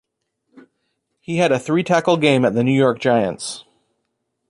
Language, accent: English, United States English